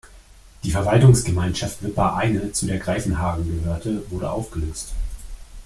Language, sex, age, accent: German, male, 30-39, Deutschland Deutsch